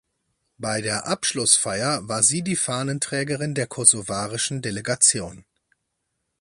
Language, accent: German, Deutschland Deutsch